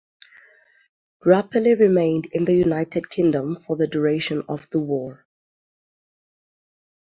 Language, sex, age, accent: English, female, 19-29, United States English; England English